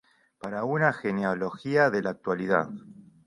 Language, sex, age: Spanish, male, 40-49